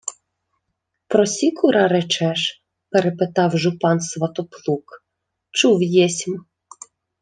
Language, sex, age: Ukrainian, female, 30-39